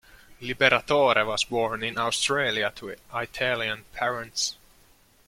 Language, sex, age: English, male, 19-29